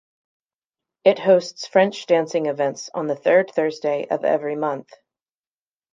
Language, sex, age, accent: English, female, 30-39, United States English